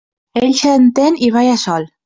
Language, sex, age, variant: Catalan, female, 19-29, Central